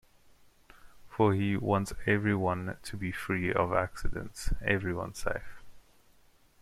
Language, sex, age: English, male, 19-29